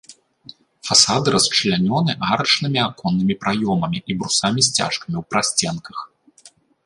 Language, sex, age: Belarusian, male, 30-39